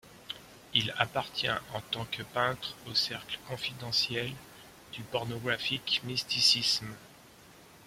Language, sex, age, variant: French, male, 50-59, Français de métropole